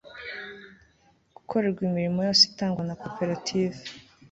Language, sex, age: Kinyarwanda, female, 19-29